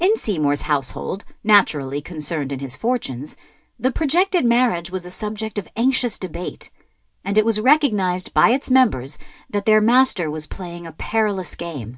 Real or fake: real